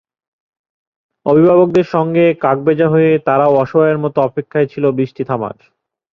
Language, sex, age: Bengali, male, 30-39